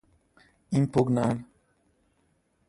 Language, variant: Portuguese, Portuguese (Portugal)